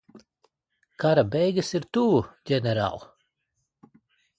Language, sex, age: Latvian, male, 40-49